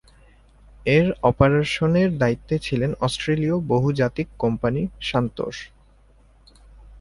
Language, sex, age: Bengali, male, 19-29